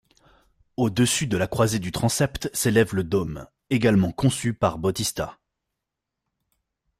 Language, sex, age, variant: French, male, 30-39, Français de métropole